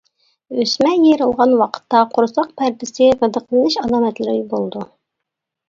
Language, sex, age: Uyghur, female, 19-29